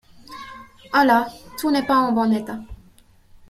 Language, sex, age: French, female, under 19